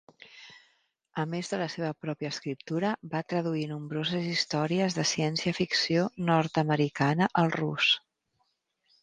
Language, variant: Catalan, Central